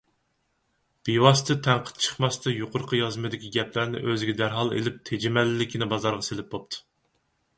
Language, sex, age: Uyghur, male, 30-39